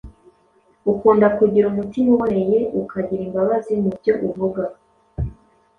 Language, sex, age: Kinyarwanda, female, 30-39